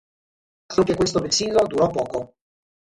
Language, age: Italian, 40-49